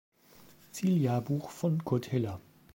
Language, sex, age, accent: German, male, 40-49, Deutschland Deutsch